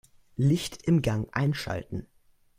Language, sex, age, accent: German, male, under 19, Deutschland Deutsch